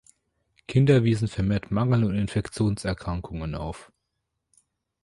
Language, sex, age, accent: German, male, under 19, Deutschland Deutsch